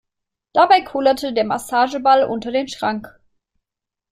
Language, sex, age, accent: German, female, 19-29, Deutschland Deutsch